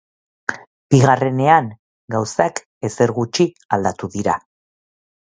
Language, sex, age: Basque, female, 40-49